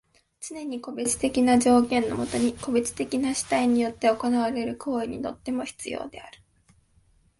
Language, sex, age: Japanese, female, 19-29